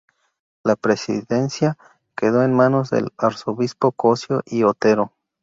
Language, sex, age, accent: Spanish, male, 19-29, México